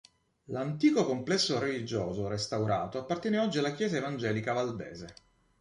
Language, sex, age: Italian, male, 40-49